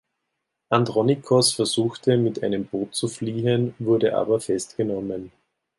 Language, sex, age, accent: German, male, 30-39, Österreichisches Deutsch